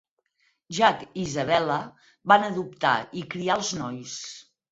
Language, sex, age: Catalan, female, 50-59